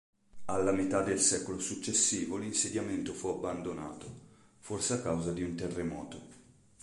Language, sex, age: Italian, male, 30-39